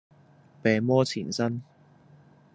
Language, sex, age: Cantonese, male, 19-29